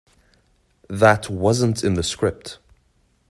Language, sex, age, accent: English, male, 30-39, Southern African (South Africa, Zimbabwe, Namibia)